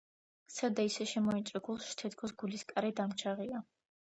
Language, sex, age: Georgian, female, under 19